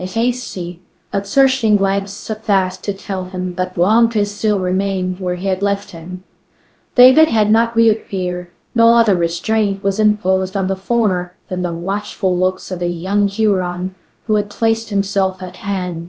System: TTS, VITS